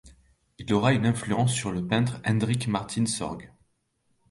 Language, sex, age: French, male, 30-39